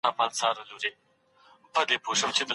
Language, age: Pashto, 30-39